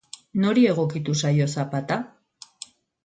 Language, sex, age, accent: Basque, female, 50-59, Erdialdekoa edo Nafarra (Gipuzkoa, Nafarroa)